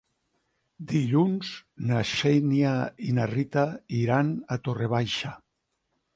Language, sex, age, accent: Catalan, male, 60-69, valencià